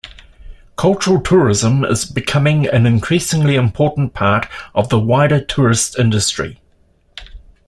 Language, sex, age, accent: English, male, 50-59, New Zealand English